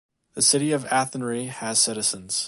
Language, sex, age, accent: English, male, 30-39, United States English